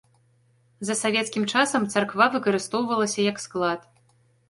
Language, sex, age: Belarusian, female, 19-29